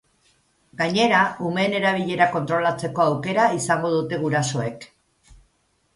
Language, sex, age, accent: Basque, female, 50-59, Erdialdekoa edo Nafarra (Gipuzkoa, Nafarroa)